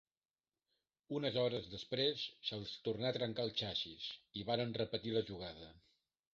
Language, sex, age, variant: Catalan, male, 60-69, Central